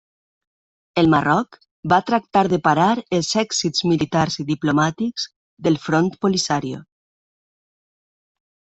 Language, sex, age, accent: Catalan, female, 40-49, valencià